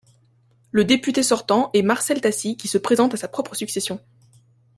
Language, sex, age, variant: French, female, 19-29, Français de métropole